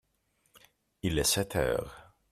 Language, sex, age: French, male, 30-39